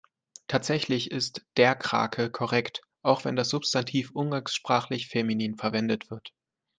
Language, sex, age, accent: German, male, 19-29, Deutschland Deutsch